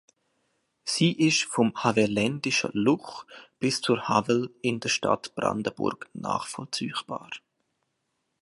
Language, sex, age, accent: German, male, 30-39, Schweizerdeutsch